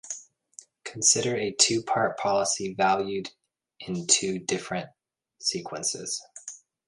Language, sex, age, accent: English, male, 30-39, United States English